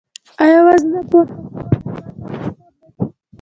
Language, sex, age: Pashto, female, under 19